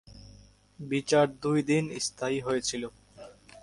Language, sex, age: Bengali, male, 19-29